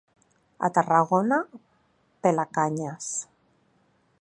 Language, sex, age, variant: Catalan, female, 40-49, Central